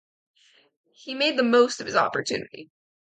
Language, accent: English, United States English